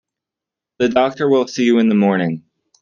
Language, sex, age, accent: English, male, 19-29, United States English